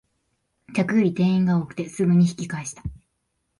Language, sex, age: Japanese, female, 19-29